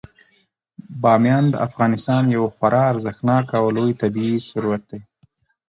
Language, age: Pashto, 19-29